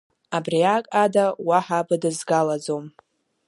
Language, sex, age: Abkhazian, female, under 19